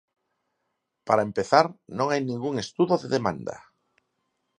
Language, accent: Galician, Normativo (estándar)